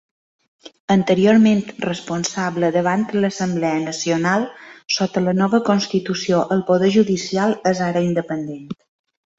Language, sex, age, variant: Catalan, female, 50-59, Balear